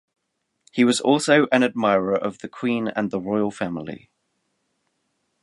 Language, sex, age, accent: English, male, 19-29, England English